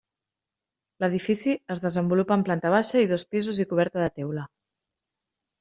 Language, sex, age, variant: Catalan, female, 30-39, Central